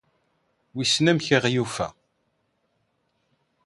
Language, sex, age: Kabyle, male, 19-29